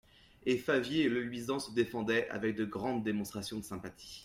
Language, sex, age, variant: French, male, 19-29, Français de métropole